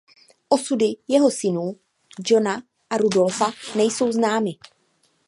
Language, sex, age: Czech, female, 30-39